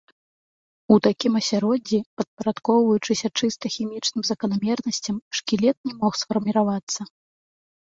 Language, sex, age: Belarusian, female, 30-39